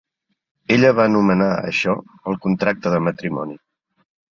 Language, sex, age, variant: Catalan, male, 50-59, Central